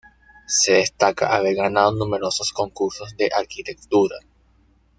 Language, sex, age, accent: Spanish, male, 19-29, Caribe: Cuba, Venezuela, Puerto Rico, República Dominicana, Panamá, Colombia caribeña, México caribeño, Costa del golfo de México